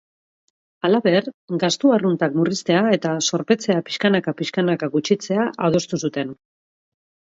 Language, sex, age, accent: Basque, female, 40-49, Mendebalekoa (Araba, Bizkaia, Gipuzkoako mendebaleko herri batzuk)